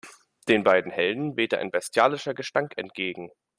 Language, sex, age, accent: German, male, 19-29, Deutschland Deutsch